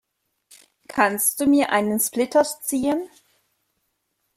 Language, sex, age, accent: German, female, 40-49, Deutschland Deutsch